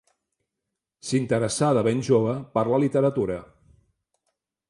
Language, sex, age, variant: Catalan, male, 40-49, Central